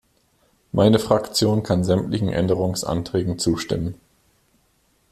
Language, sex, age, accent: German, male, 19-29, Deutschland Deutsch